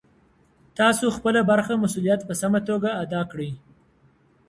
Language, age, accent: Pashto, 19-29, معیاري پښتو